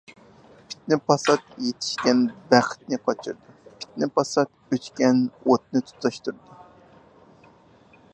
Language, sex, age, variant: Uyghur, male, 30-39, ئۇيغۇر تىلى